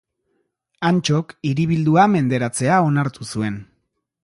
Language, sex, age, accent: Basque, male, 30-39, Erdialdekoa edo Nafarra (Gipuzkoa, Nafarroa)